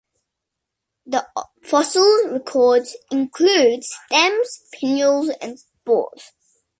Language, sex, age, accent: English, male, under 19, Australian English